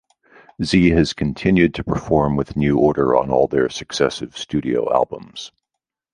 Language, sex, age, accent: English, male, 50-59, United States English